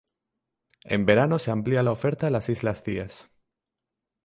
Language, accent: Spanish, España: Centro-Sur peninsular (Madrid, Toledo, Castilla-La Mancha)